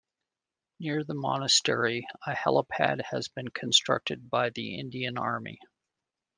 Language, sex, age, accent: English, male, 50-59, United States English